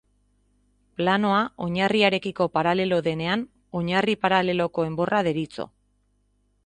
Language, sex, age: Basque, male, 30-39